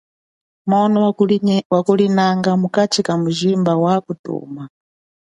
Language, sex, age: Chokwe, female, 40-49